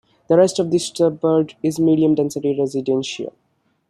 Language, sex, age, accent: English, male, under 19, India and South Asia (India, Pakistan, Sri Lanka)